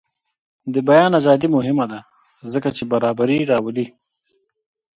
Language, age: Pashto, 30-39